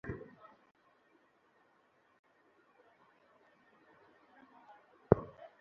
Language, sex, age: Bengali, male, 19-29